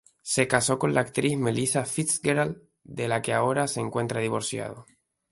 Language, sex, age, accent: Spanish, male, 19-29, España: Islas Canarias